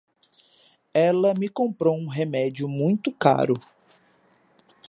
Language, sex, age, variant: Portuguese, male, 19-29, Portuguese (Brasil)